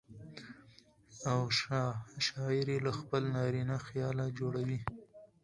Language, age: Pashto, 19-29